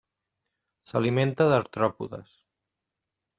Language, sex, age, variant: Catalan, male, 30-39, Central